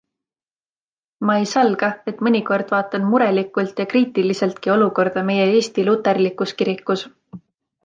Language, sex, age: Estonian, female, 19-29